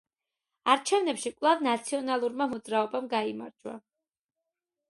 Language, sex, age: Georgian, female, 30-39